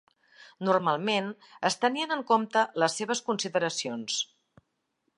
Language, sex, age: Catalan, female, 50-59